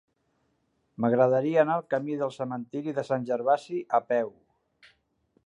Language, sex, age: Catalan, male, 60-69